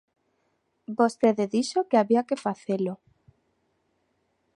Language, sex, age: Galician, female, 19-29